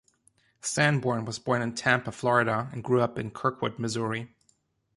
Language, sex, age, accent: English, male, 30-39, United States English